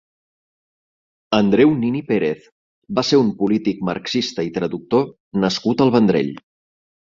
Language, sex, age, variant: Catalan, male, 40-49, Septentrional